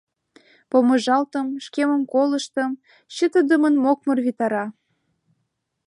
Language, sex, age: Mari, female, under 19